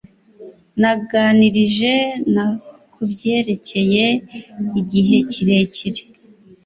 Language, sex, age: Kinyarwanda, female, under 19